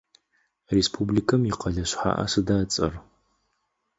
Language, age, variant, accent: Adyghe, 30-39, Адыгабзэ (Кирил, пстэумэ зэдыряе), Кıэмгуй (Çemguy)